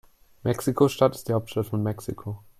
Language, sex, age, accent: German, male, under 19, Deutschland Deutsch